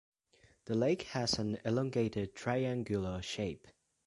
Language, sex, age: English, male, under 19